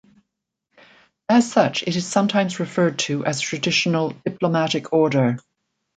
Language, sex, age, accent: English, female, 60-69, Canadian English